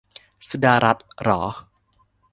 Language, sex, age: Thai, male, 19-29